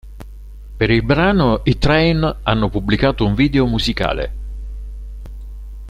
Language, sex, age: Italian, male, 60-69